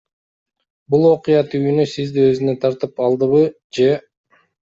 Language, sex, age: Kyrgyz, male, 40-49